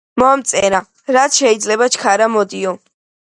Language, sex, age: Georgian, female, 30-39